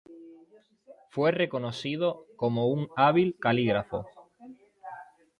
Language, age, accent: Spanish, 19-29, España: Islas Canarias